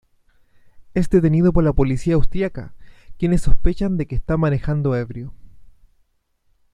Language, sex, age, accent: Spanish, male, 19-29, Chileno: Chile, Cuyo